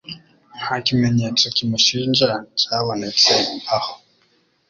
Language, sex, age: Kinyarwanda, male, 19-29